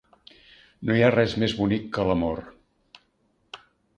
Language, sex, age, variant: Catalan, male, 60-69, Central